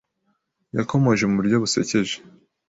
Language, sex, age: Kinyarwanda, male, 19-29